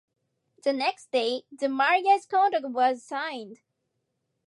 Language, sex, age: English, female, 19-29